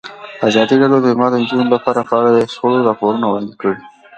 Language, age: Pashto, under 19